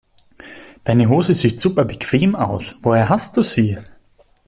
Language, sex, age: German, male, 30-39